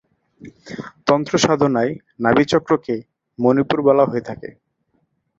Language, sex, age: Bengali, male, 19-29